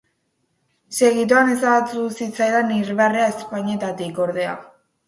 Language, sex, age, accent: Basque, female, under 19, Mendebalekoa (Araba, Bizkaia, Gipuzkoako mendebaleko herri batzuk)